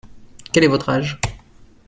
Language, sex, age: French, male, 19-29